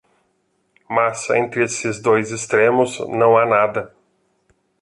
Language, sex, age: Portuguese, male, 40-49